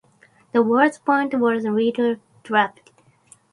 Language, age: English, 19-29